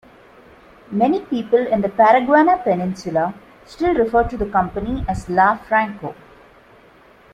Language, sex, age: English, female, 30-39